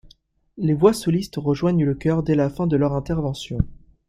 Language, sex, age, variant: French, male, 19-29, Français de métropole